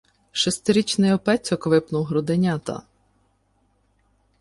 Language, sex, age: Ukrainian, female, 30-39